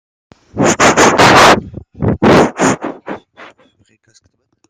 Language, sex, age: French, male, 19-29